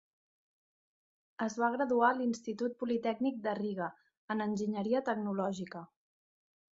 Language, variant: Catalan, Central